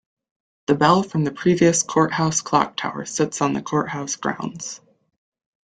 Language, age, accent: English, 19-29, United States English